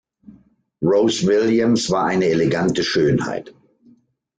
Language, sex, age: German, male, 60-69